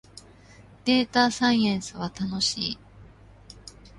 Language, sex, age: Japanese, female, 30-39